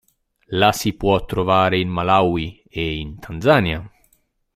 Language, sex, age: Italian, male, 19-29